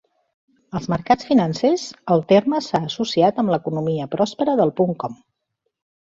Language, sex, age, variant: Catalan, female, 40-49, Central